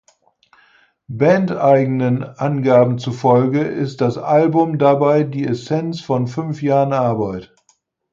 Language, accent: German, Norddeutsch